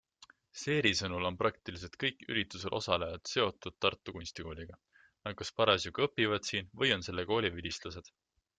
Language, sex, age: Estonian, male, 19-29